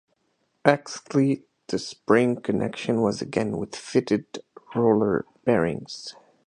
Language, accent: English, United States English